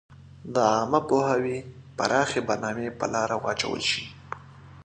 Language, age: Pashto, 30-39